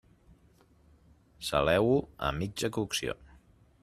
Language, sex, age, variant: Catalan, male, 30-39, Central